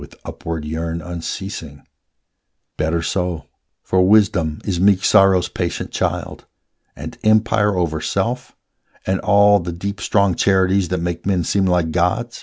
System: none